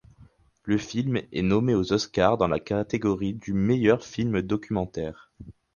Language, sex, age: French, male, 19-29